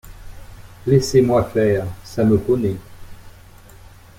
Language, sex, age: French, male, 50-59